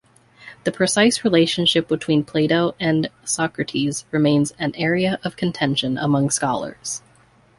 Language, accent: English, United States English